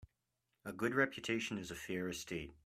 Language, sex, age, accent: English, male, 19-29, United States English